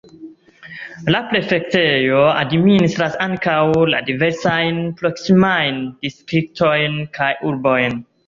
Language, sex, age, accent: Esperanto, male, 19-29, Internacia